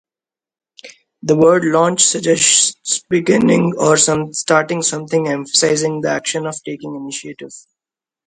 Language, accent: English, India and South Asia (India, Pakistan, Sri Lanka)